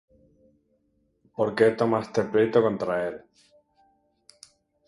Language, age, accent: Spanish, 40-49, España: Sur peninsular (Andalucia, Extremadura, Murcia)